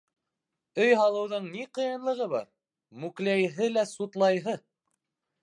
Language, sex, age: Bashkir, male, 19-29